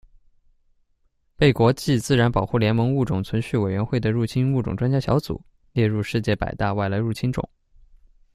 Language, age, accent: Chinese, 19-29, 出生地：四川省